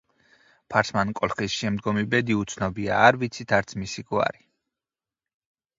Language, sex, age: Georgian, male, 30-39